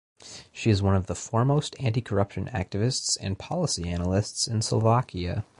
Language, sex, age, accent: English, male, 19-29, United States English